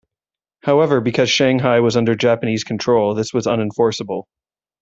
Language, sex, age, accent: English, male, 30-39, Canadian English